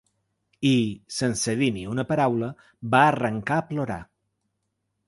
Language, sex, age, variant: Catalan, male, 40-49, Balear